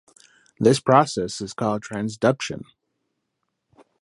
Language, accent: English, United States English